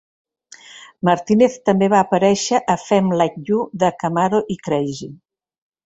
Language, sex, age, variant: Catalan, female, 50-59, Central